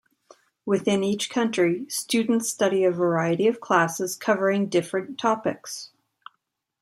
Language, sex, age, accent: English, female, 30-39, Canadian English